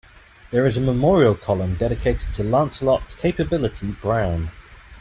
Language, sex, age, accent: English, male, 30-39, England English